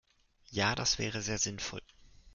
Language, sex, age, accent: German, male, 19-29, Deutschland Deutsch